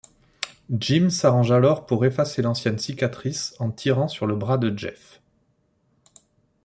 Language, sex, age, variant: French, male, 30-39, Français de métropole